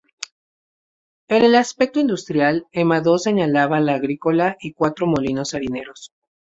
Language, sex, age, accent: Spanish, male, 19-29, México